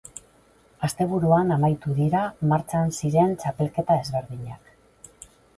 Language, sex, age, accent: Basque, female, 50-59, Mendebalekoa (Araba, Bizkaia, Gipuzkoako mendebaleko herri batzuk)